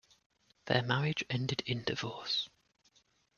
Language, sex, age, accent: English, male, 30-39, England English